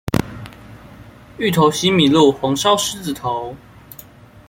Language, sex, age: Chinese, male, 19-29